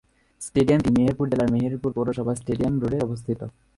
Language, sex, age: Bengali, male, under 19